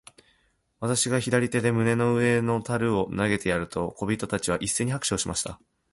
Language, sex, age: Japanese, male, 19-29